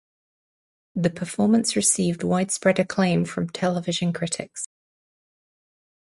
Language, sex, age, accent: English, female, 30-39, England English